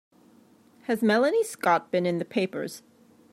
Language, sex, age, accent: English, female, 30-39, United States English